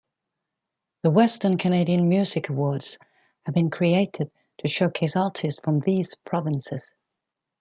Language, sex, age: English, female, 50-59